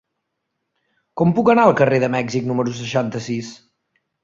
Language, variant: Catalan, Central